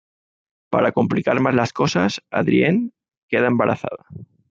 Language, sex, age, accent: Spanish, male, 40-49, España: Sur peninsular (Andalucia, Extremadura, Murcia)